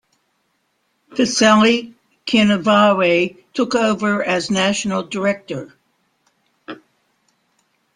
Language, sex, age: English, female, 70-79